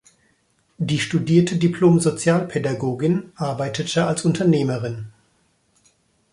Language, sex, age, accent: German, male, 60-69, Deutschland Deutsch